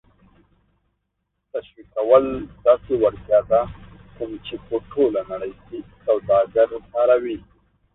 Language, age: Pashto, 30-39